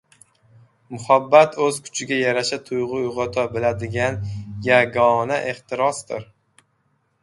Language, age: Uzbek, 19-29